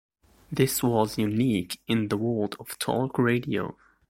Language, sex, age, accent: English, male, 19-29, United States English